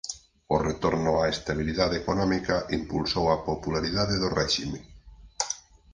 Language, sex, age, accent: Galician, male, 40-49, Oriental (común en zona oriental)